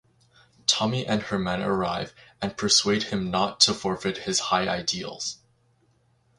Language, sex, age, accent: English, male, 19-29, Canadian English